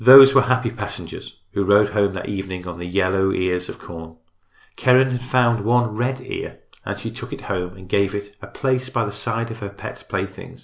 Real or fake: real